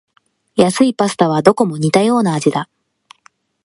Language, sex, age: Japanese, female, 19-29